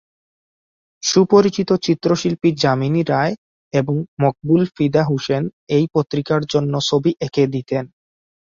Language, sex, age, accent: Bengali, male, 19-29, fluent